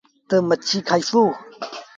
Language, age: Sindhi Bhil, under 19